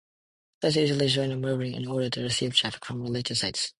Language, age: English, 19-29